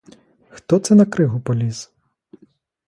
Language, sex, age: Ukrainian, male, 30-39